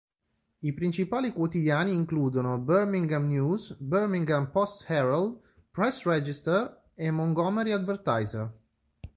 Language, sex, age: Italian, male, 30-39